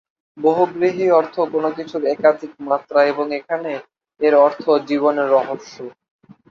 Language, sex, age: Bengali, male, 19-29